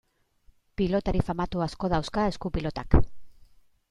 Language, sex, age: Basque, female, 40-49